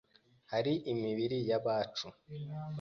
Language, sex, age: Kinyarwanda, male, 19-29